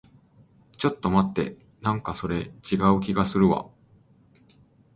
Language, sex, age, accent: Japanese, male, 40-49, 関西弁